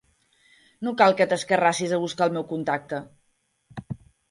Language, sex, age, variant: Catalan, female, 19-29, Central